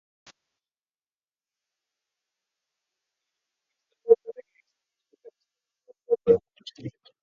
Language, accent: English, India and South Asia (India, Pakistan, Sri Lanka)